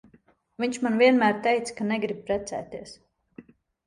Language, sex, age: Latvian, female, 40-49